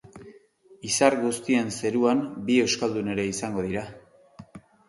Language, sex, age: Basque, male, 40-49